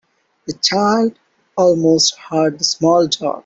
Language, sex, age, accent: English, male, 30-39, India and South Asia (India, Pakistan, Sri Lanka)